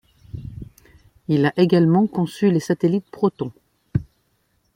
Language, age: French, 60-69